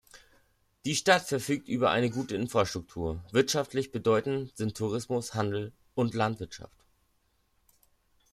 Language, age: German, 30-39